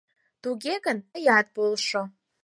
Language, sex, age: Mari, female, 19-29